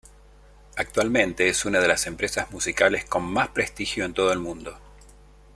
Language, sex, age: Spanish, male, 50-59